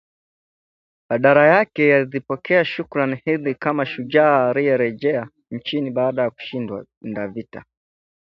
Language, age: Swahili, 19-29